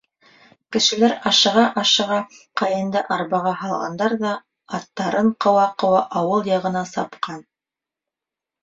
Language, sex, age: Bashkir, female, 30-39